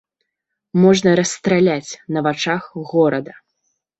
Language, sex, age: Belarusian, female, 19-29